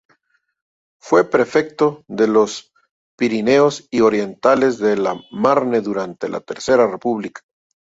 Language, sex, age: Spanish, male, 50-59